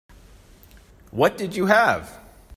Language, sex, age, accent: English, male, 30-39, United States English